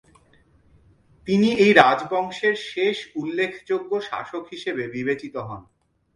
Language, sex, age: Bengali, male, 30-39